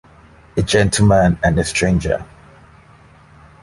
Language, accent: English, West Indies and Bermuda (Bahamas, Bermuda, Jamaica, Trinidad)